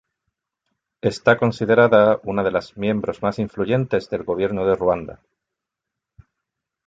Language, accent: Spanish, España: Sur peninsular (Andalucia, Extremadura, Murcia)